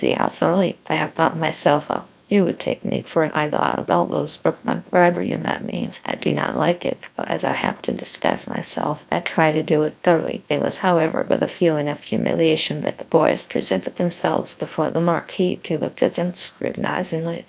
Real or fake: fake